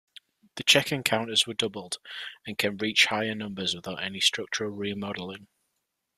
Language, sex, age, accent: English, male, 19-29, England English